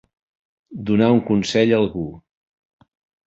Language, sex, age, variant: Catalan, male, 60-69, Central